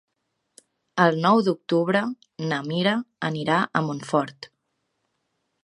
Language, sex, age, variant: Catalan, female, 19-29, Central